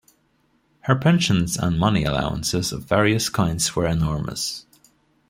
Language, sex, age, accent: English, male, 30-39, United States English